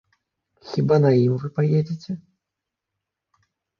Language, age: Belarusian, 40-49